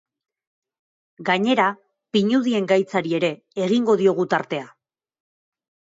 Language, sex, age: Basque, female, 30-39